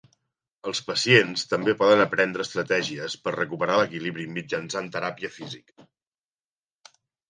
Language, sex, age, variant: Catalan, male, 40-49, Central